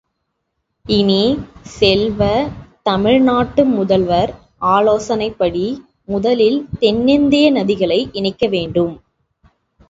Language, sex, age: Tamil, female, 19-29